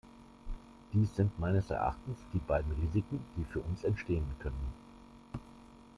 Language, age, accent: German, 50-59, Deutschland Deutsch